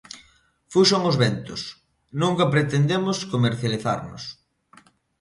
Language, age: Galician, 19-29